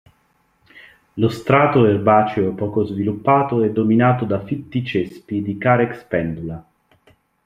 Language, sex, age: Italian, male, 30-39